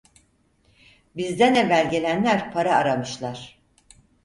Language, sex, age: Turkish, female, 60-69